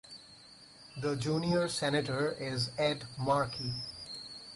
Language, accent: English, India and South Asia (India, Pakistan, Sri Lanka)